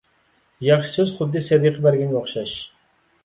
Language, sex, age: Uyghur, male, 30-39